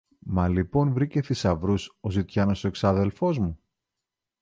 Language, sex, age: Greek, male, 40-49